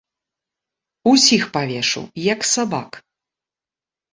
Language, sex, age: Belarusian, female, 30-39